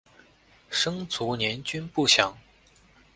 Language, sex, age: Chinese, male, 19-29